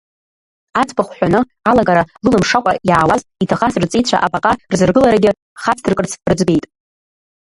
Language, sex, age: Abkhazian, female, under 19